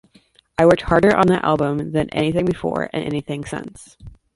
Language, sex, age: English, female, 19-29